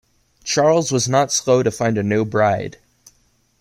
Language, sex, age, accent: English, male, 19-29, United States English